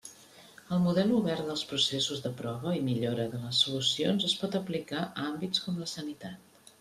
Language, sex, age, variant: Catalan, female, 50-59, Central